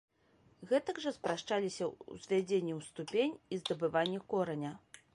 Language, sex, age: Belarusian, female, 30-39